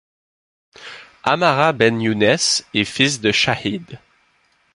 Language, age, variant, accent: French, 19-29, Français d'Amérique du Nord, Français du Canada